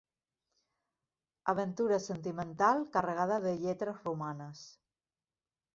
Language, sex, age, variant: Catalan, female, 50-59, Central